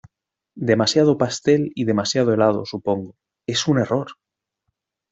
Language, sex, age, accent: Spanish, male, 30-39, España: Centro-Sur peninsular (Madrid, Toledo, Castilla-La Mancha)